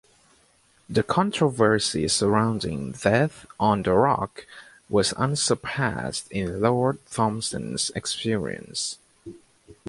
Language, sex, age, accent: English, male, 19-29, United States English